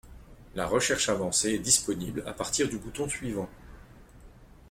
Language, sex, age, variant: French, male, 40-49, Français de métropole